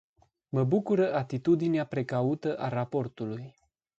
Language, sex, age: Romanian, male, 19-29